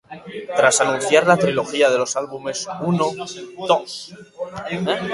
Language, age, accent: Spanish, under 19, España: Norte peninsular (Asturias, Castilla y León, Cantabria, País Vasco, Navarra, Aragón, La Rioja, Guadalajara, Cuenca)